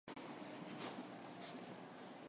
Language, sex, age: Japanese, male, 19-29